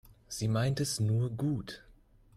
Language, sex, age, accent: German, male, 30-39, Deutschland Deutsch